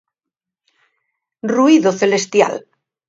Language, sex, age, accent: Galician, female, 60-69, Normativo (estándar)